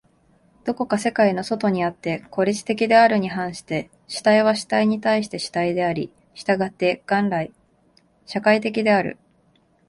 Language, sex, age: Japanese, female, 19-29